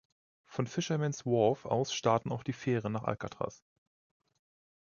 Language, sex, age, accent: German, male, 30-39, Deutschland Deutsch